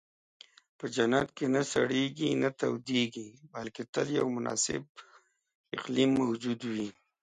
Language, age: Pashto, 30-39